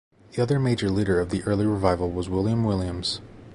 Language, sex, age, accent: English, male, 30-39, United States English